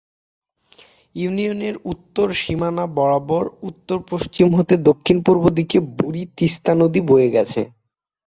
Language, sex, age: Bengali, male, 19-29